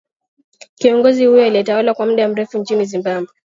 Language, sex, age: Swahili, female, 19-29